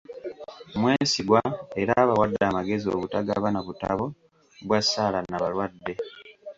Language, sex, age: Ganda, male, 19-29